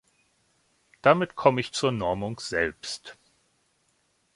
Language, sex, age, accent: German, male, 40-49, Deutschland Deutsch